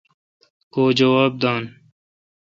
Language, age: Kalkoti, 19-29